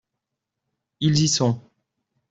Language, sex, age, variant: French, male, 19-29, Français de métropole